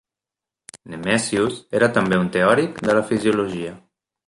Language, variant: Catalan, Central